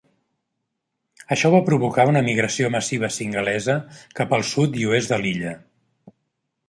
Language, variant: Catalan, Central